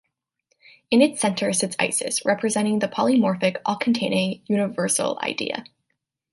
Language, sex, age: English, female, 19-29